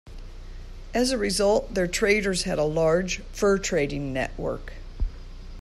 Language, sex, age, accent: English, female, 60-69, United States English